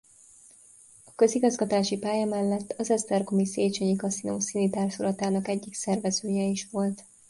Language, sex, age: Hungarian, female, 19-29